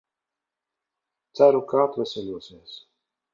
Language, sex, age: Latvian, male, 30-39